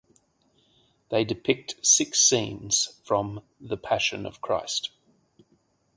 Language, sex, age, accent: English, male, 40-49, Australian English